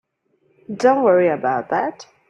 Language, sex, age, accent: English, female, 30-39, Canadian English